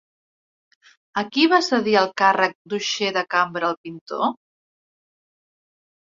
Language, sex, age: Catalan, female, 30-39